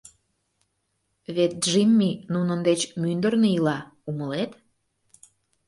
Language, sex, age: Mari, female, 30-39